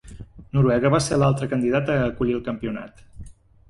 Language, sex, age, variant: Catalan, male, 50-59, Septentrional